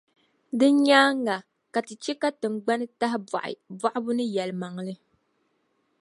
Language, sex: Dagbani, female